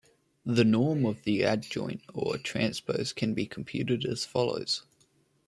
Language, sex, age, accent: English, male, 19-29, Australian English